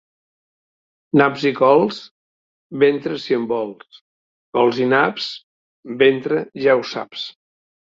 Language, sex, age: Catalan, male, 60-69